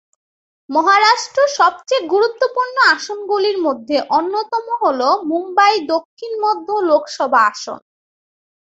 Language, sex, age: Bengali, female, under 19